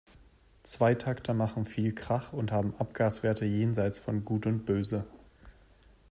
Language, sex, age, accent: German, male, 19-29, Deutschland Deutsch